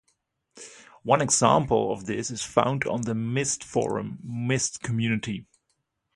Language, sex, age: English, male, 30-39